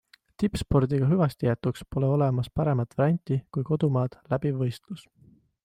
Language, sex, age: Estonian, male, 19-29